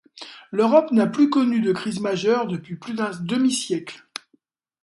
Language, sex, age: French, male, 60-69